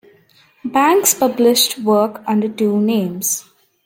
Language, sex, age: English, female, under 19